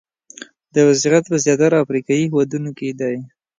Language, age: Pashto, 19-29